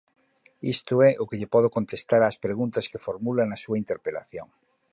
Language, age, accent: Galician, 50-59, Central (gheada)